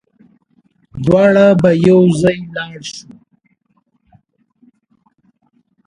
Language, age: Pashto, 19-29